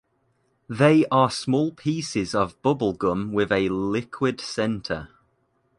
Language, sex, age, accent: English, male, 19-29, England English